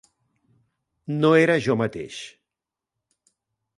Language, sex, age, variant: Catalan, male, 50-59, Central